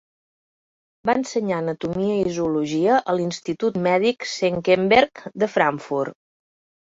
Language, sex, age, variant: Catalan, female, 50-59, Central